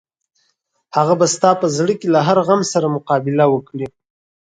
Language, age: Pashto, 19-29